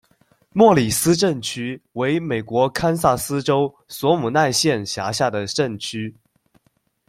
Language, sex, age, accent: Chinese, male, under 19, 出生地：江西省